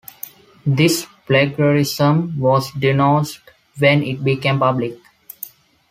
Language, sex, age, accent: English, male, 19-29, India and South Asia (India, Pakistan, Sri Lanka)